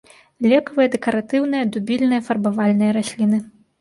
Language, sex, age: Belarusian, female, 30-39